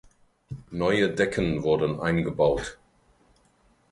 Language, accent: German, Deutschland Deutsch